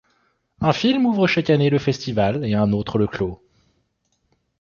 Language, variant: French, Français de métropole